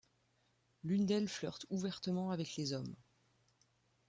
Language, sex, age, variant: French, female, 19-29, Français de métropole